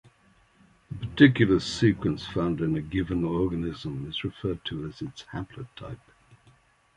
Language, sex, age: English, male, 70-79